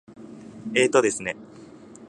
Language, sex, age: Japanese, male, 19-29